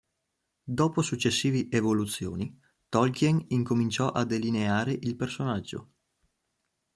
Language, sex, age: Italian, male, 19-29